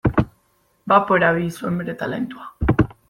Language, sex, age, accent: Basque, female, 19-29, Mendebalekoa (Araba, Bizkaia, Gipuzkoako mendebaleko herri batzuk)